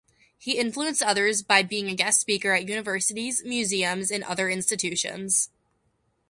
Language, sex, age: English, female, under 19